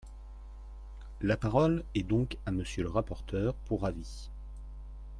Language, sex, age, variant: French, male, 40-49, Français de métropole